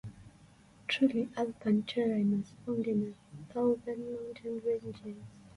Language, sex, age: English, female, 19-29